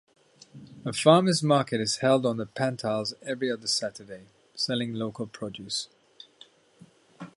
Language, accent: English, England English